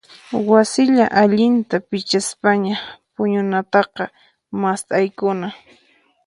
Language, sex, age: Puno Quechua, female, 19-29